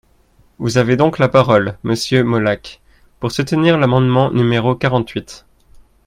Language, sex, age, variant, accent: French, male, 19-29, Français d'Europe, Français de Suisse